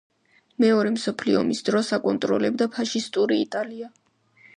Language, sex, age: Georgian, female, under 19